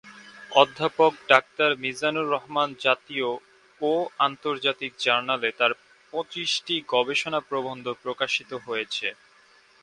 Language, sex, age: Bengali, male, 19-29